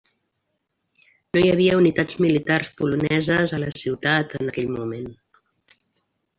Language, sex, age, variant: Catalan, female, 50-59, Central